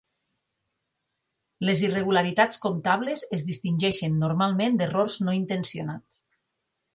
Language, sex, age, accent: Catalan, female, 40-49, Lleidatà